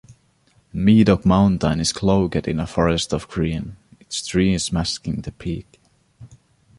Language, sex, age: English, male, 19-29